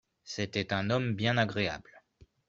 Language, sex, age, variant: French, male, 40-49, Français de métropole